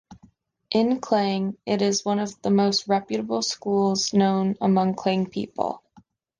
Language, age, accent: English, 19-29, United States English